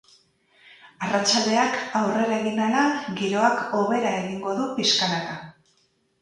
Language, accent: Basque, Mendebalekoa (Araba, Bizkaia, Gipuzkoako mendebaleko herri batzuk)